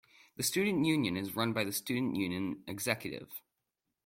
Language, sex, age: English, male, under 19